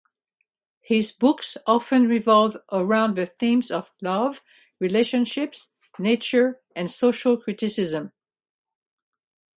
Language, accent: English, United States English